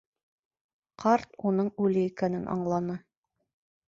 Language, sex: Bashkir, female